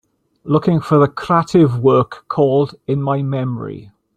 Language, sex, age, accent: English, male, 60-69, Welsh English